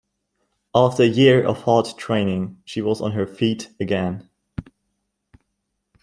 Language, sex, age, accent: English, male, 19-29, United States English